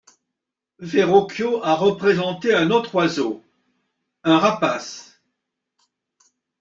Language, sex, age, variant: French, male, 60-69, Français de métropole